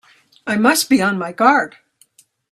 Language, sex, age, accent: English, female, 60-69, United States English